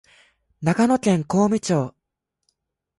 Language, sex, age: Japanese, male, under 19